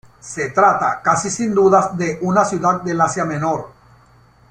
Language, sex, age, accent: Spanish, male, 60-69, Caribe: Cuba, Venezuela, Puerto Rico, República Dominicana, Panamá, Colombia caribeña, México caribeño, Costa del golfo de México